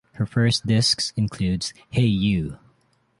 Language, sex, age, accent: English, male, 19-29, Filipino